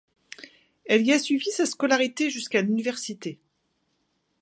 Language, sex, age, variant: French, female, 50-59, Français de métropole